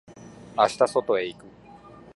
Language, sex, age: Japanese, male, under 19